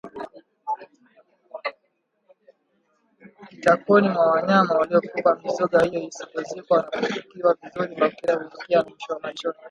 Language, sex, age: Swahili, male, 19-29